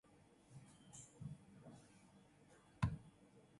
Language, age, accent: English, 19-29, United States English